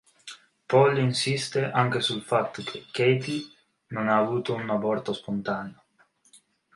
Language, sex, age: Italian, male, 19-29